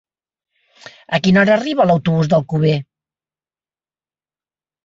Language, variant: Catalan, Central